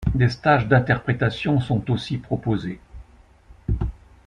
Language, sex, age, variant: French, male, 60-69, Français de métropole